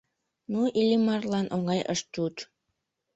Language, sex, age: Mari, female, under 19